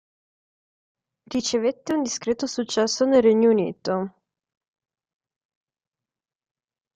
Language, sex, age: Italian, female, 19-29